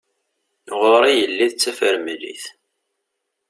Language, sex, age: Kabyle, male, 30-39